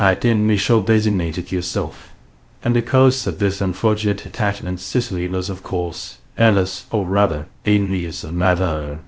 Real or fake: fake